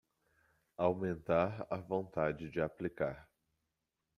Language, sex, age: Portuguese, male, 30-39